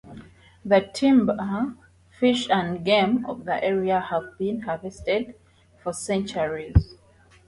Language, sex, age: English, female, 30-39